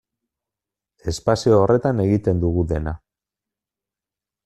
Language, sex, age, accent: Basque, male, 40-49, Mendebalekoa (Araba, Bizkaia, Gipuzkoako mendebaleko herri batzuk)